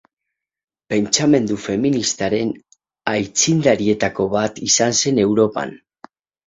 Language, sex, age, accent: Basque, male, 40-49, Mendebalekoa (Araba, Bizkaia, Gipuzkoako mendebaleko herri batzuk)